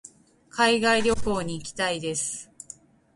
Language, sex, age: Japanese, female, 40-49